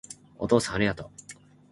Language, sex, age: Japanese, male, 19-29